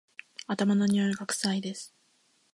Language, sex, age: Japanese, female, 19-29